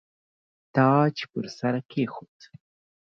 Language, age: Pashto, 30-39